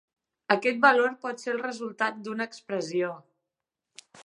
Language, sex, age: Catalan, female, 30-39